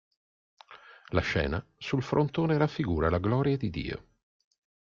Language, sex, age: Italian, male, 50-59